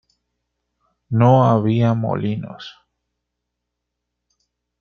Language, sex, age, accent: Spanish, male, 30-39, Andino-Pacífico: Colombia, Perú, Ecuador, oeste de Bolivia y Venezuela andina